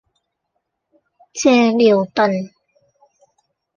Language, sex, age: Cantonese, female, 30-39